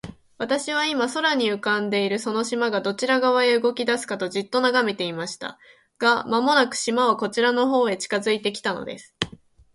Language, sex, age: Japanese, female, 19-29